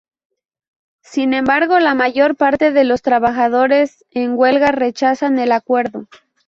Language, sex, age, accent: Spanish, female, 19-29, México